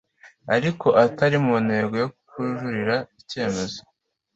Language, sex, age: Kinyarwanda, male, under 19